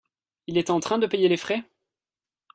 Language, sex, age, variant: French, male, 19-29, Français de métropole